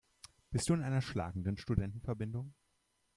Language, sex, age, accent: German, male, 19-29, Deutschland Deutsch